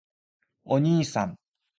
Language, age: Japanese, 19-29